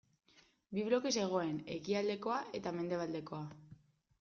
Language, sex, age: Basque, female, 19-29